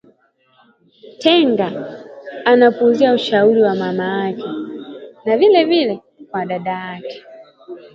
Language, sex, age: Swahili, female, 19-29